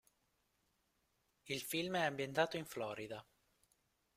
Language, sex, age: Italian, male, 19-29